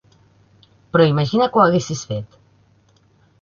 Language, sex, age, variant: Catalan, female, 30-39, Central